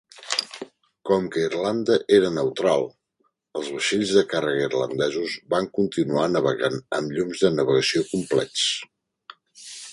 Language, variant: Catalan, Central